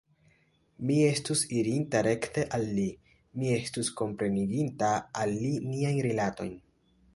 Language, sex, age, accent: Esperanto, male, 19-29, Internacia